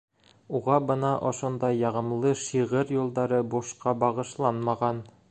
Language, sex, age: Bashkir, male, 30-39